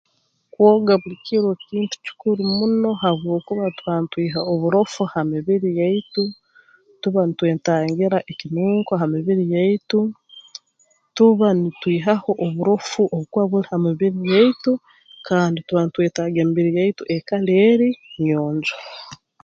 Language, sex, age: Tooro, female, 19-29